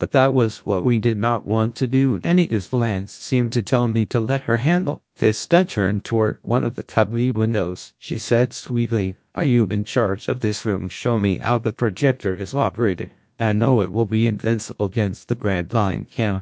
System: TTS, GlowTTS